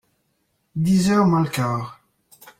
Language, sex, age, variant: French, male, 40-49, Français de métropole